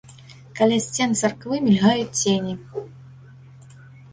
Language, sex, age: Belarusian, female, 19-29